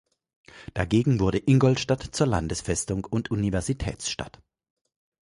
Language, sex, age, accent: German, male, 40-49, Deutschland Deutsch